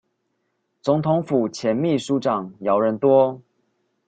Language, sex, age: Chinese, male, 19-29